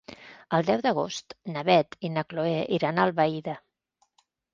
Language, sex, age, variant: Catalan, female, 50-59, Central